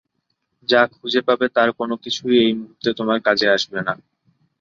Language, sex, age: Bengali, male, 19-29